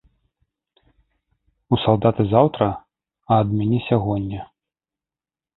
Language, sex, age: Belarusian, male, 30-39